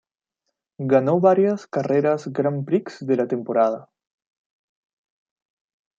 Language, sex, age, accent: Spanish, male, 30-39, Andino-Pacífico: Colombia, Perú, Ecuador, oeste de Bolivia y Venezuela andina